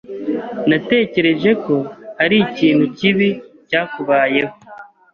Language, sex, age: Kinyarwanda, male, 30-39